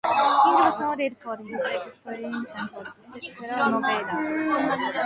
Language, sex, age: English, female, 19-29